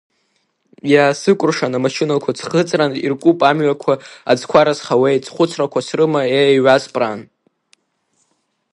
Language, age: Abkhazian, under 19